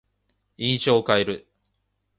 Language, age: Japanese, 19-29